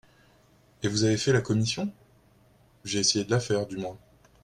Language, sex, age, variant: French, male, 40-49, Français de métropole